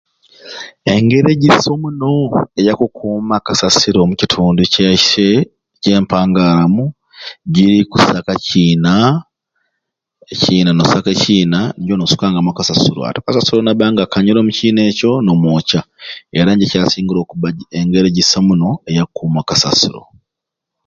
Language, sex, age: Ruuli, male, 30-39